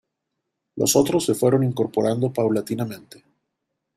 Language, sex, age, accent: Spanish, male, 40-49, México